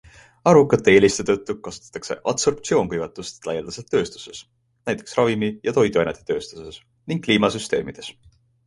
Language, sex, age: Estonian, male, 19-29